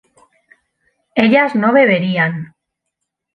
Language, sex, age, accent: Spanish, female, 40-49, España: Centro-Sur peninsular (Madrid, Toledo, Castilla-La Mancha)